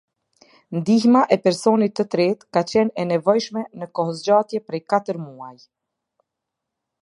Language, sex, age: Albanian, female, 30-39